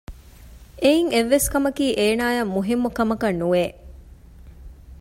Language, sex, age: Divehi, female, 30-39